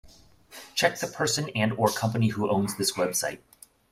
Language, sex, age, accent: English, male, 40-49, United States English